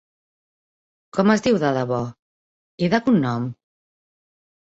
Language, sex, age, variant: Catalan, female, 40-49, Central